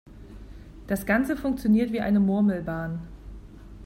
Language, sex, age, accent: German, female, 40-49, Deutschland Deutsch